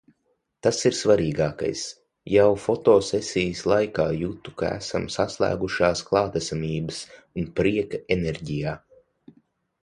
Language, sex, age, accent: Latvian, male, under 19, Vidus dialekts